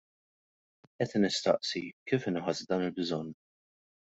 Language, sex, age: Maltese, male, 19-29